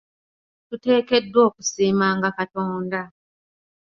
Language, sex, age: Ganda, female, 30-39